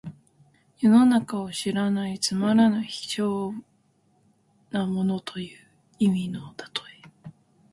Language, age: Japanese, 19-29